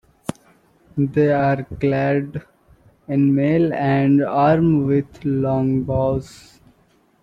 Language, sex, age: English, male, 19-29